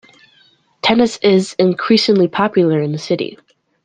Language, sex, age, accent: English, female, under 19, United States English